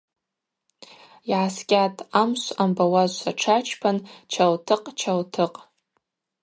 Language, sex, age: Abaza, female, 19-29